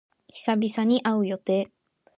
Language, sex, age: Japanese, female, 19-29